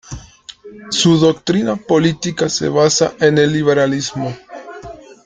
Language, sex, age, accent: Spanish, male, 19-29, México